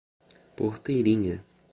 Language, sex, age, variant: Portuguese, male, 19-29, Portuguese (Brasil)